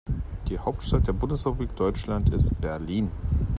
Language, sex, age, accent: German, male, 40-49, Deutschland Deutsch